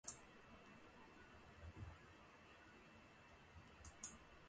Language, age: Chinese, 19-29